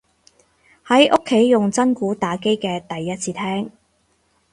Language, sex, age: Cantonese, female, 30-39